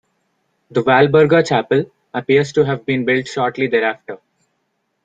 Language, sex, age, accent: English, male, 19-29, India and South Asia (India, Pakistan, Sri Lanka)